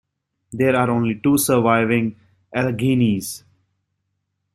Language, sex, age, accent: English, male, 19-29, United States English